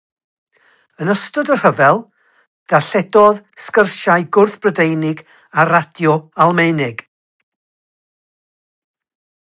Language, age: Welsh, 60-69